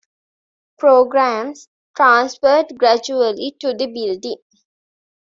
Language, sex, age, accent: English, female, 19-29, India and South Asia (India, Pakistan, Sri Lanka)